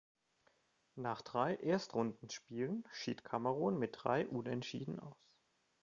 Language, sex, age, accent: German, male, 30-39, Deutschland Deutsch